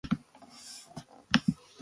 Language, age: Basque, under 19